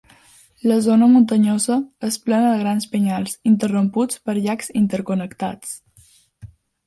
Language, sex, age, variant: Catalan, female, under 19, Balear